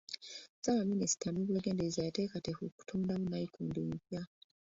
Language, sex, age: Ganda, female, 30-39